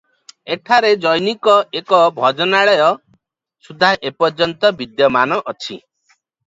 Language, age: Odia, 50-59